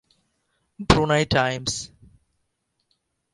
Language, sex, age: Bengali, male, 19-29